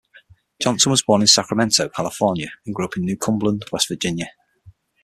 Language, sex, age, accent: English, male, 40-49, England English